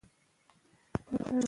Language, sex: Pashto, female